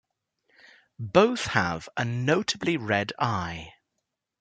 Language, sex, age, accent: English, male, 19-29, England English